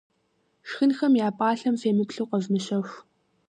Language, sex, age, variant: Kabardian, female, 19-29, Адыгэбзэ (Къэбэрдей, Кирил, псоми зэдай)